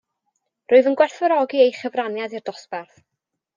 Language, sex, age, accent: Welsh, female, 19-29, Y Deyrnas Unedig Cymraeg